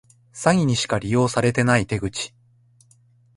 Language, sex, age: Japanese, male, 50-59